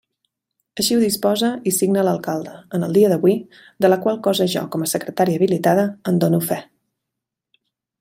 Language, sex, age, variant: Catalan, female, 30-39, Central